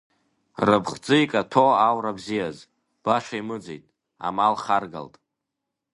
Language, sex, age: Abkhazian, male, under 19